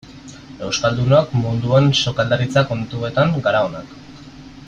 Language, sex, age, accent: Basque, male, 19-29, Mendebalekoa (Araba, Bizkaia, Gipuzkoako mendebaleko herri batzuk)